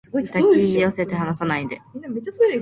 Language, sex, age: Japanese, female, under 19